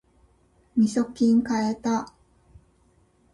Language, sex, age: Japanese, female, 50-59